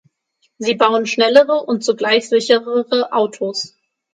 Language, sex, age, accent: German, female, 19-29, Deutschland Deutsch; Hochdeutsch